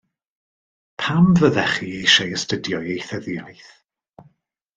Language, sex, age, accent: Welsh, male, 30-39, Y Deyrnas Unedig Cymraeg